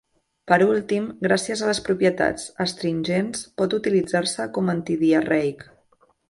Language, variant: Catalan, Central